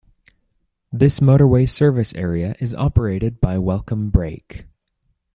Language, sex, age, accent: English, male, 19-29, United States English